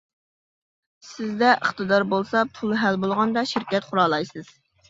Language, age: Uyghur, 30-39